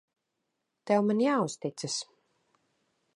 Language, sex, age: Latvian, female, 40-49